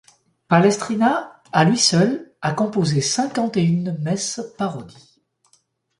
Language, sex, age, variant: French, male, 50-59, Français de métropole